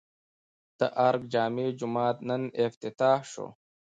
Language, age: Pashto, 40-49